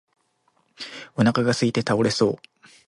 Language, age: Japanese, 19-29